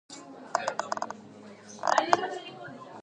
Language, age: English, 19-29